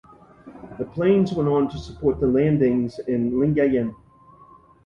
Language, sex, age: English, male, 60-69